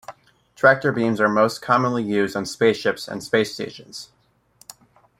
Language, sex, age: English, male, 19-29